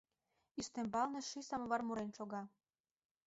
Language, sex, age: Mari, female, under 19